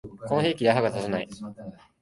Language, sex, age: Japanese, male, under 19